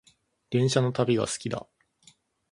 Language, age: Japanese, 19-29